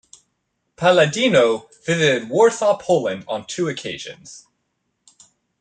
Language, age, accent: English, 19-29, United States English